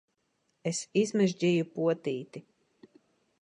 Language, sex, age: Latvian, female, 40-49